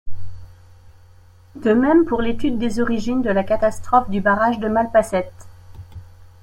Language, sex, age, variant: French, female, 40-49, Français de métropole